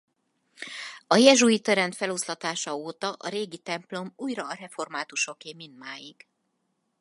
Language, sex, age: Hungarian, female, 50-59